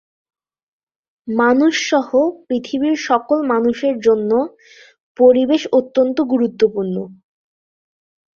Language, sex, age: Bengali, female, 19-29